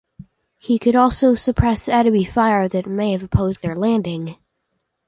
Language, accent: English, United States English